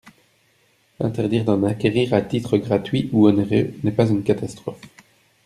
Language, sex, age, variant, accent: French, male, 30-39, Français d'Europe, Français de Belgique